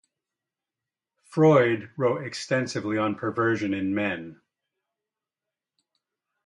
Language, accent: English, United States English